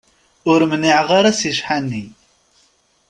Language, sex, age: Kabyle, male, 30-39